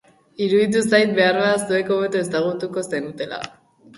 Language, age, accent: Basque, under 19, Mendebalekoa (Araba, Bizkaia, Gipuzkoako mendebaleko herri batzuk)